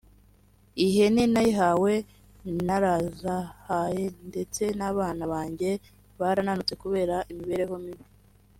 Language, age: Kinyarwanda, 19-29